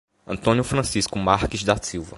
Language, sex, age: Portuguese, male, under 19